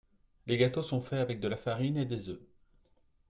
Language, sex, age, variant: French, male, 30-39, Français de métropole